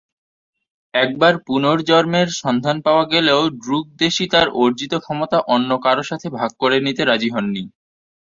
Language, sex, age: Bengali, male, under 19